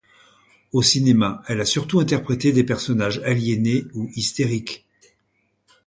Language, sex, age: French, male, 60-69